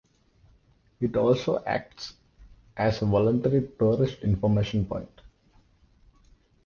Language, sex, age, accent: English, male, 19-29, India and South Asia (India, Pakistan, Sri Lanka)